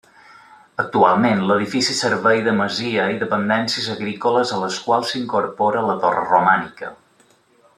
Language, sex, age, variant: Catalan, male, 30-39, Balear